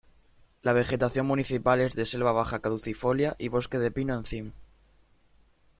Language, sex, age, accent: Spanish, male, under 19, España: Sur peninsular (Andalucia, Extremadura, Murcia)